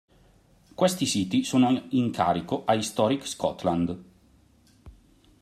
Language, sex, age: Italian, male, 19-29